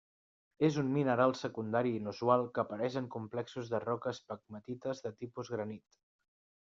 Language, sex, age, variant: Catalan, male, 19-29, Central